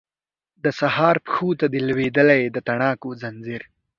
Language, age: Pashto, under 19